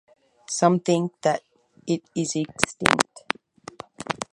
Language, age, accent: English, 19-29, Australian English